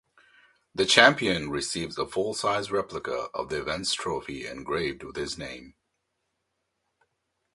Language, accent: English, United States English